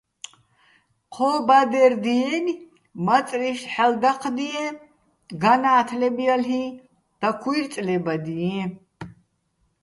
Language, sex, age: Bats, female, 70-79